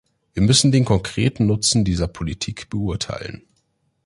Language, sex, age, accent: German, male, 19-29, Deutschland Deutsch